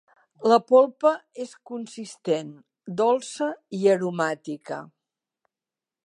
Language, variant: Catalan, Central